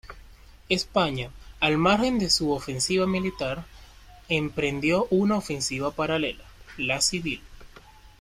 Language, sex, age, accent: Spanish, male, 19-29, Caribe: Cuba, Venezuela, Puerto Rico, República Dominicana, Panamá, Colombia caribeña, México caribeño, Costa del golfo de México